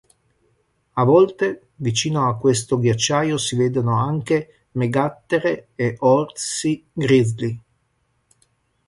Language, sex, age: Italian, male, 50-59